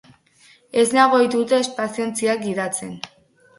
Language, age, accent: Basque, under 19, Mendebalekoa (Araba, Bizkaia, Gipuzkoako mendebaleko herri batzuk)